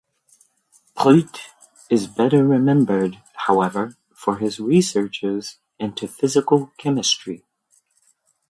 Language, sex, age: English, male, 30-39